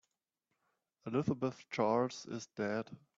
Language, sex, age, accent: English, male, 30-39, United States English